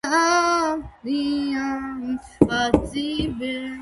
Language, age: Georgian, under 19